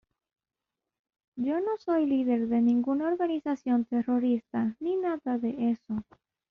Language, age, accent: Spanish, 90+, Andino-Pacífico: Colombia, Perú, Ecuador, oeste de Bolivia y Venezuela andina